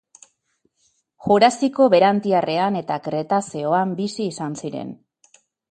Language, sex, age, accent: Basque, female, 40-49, Mendebalekoa (Araba, Bizkaia, Gipuzkoako mendebaleko herri batzuk)